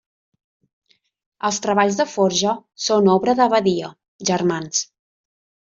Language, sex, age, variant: Catalan, female, 30-39, Central